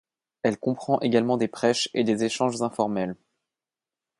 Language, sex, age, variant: French, male, 30-39, Français de métropole